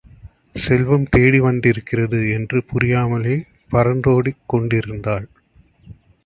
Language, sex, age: Tamil, male, 30-39